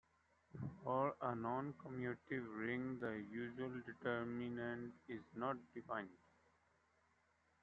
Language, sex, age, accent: English, male, 30-39, India and South Asia (India, Pakistan, Sri Lanka)